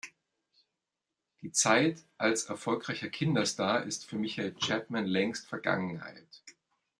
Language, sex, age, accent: German, male, 40-49, Deutschland Deutsch